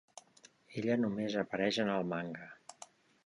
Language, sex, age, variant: Catalan, male, 50-59, Central